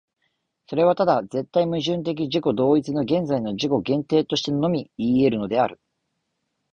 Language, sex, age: Japanese, male, 19-29